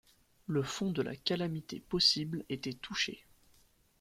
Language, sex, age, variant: French, male, 19-29, Français de métropole